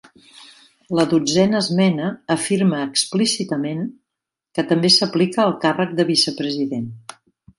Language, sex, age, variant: Catalan, female, 60-69, Central